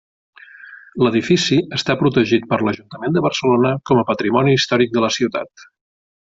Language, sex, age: Catalan, male, 50-59